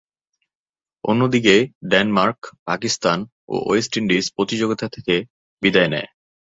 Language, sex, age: Bengali, male, 19-29